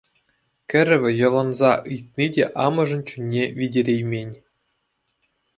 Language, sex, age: Chuvash, male, 19-29